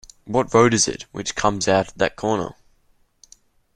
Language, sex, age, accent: English, male, under 19, Australian English